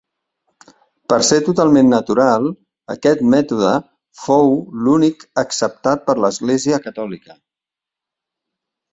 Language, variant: Catalan, Central